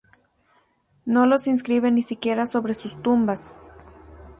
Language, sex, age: Spanish, female, under 19